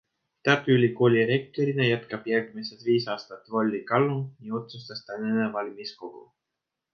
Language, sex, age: Estonian, male, 19-29